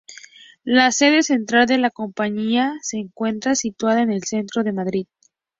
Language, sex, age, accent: Spanish, female, under 19, México